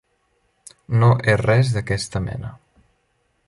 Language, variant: Catalan, Central